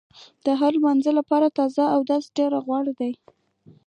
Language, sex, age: Pashto, female, 30-39